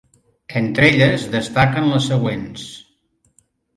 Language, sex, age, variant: Catalan, male, 60-69, Central